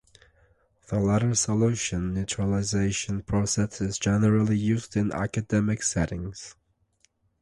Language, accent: English, Canadian English